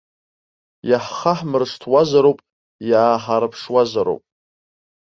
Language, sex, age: Abkhazian, male, 19-29